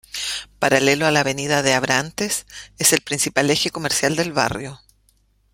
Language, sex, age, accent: Spanish, female, 50-59, Chileno: Chile, Cuyo